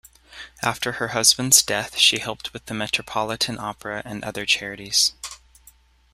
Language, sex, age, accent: English, male, 19-29, United States English